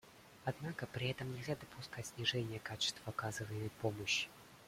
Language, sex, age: Russian, male, 19-29